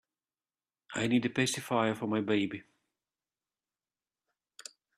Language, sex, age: English, male, 40-49